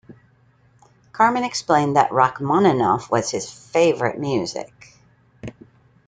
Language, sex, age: English, female, 50-59